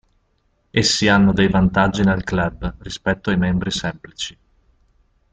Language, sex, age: Italian, male, 40-49